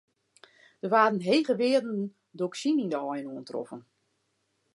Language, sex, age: Western Frisian, female, 40-49